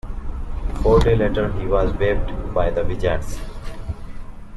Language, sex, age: English, male, 19-29